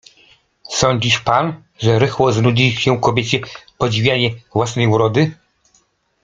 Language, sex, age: Polish, male, 40-49